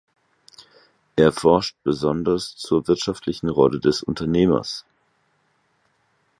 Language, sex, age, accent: German, male, 40-49, Deutschland Deutsch